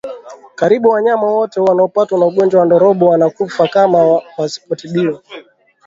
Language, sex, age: Swahili, male, 19-29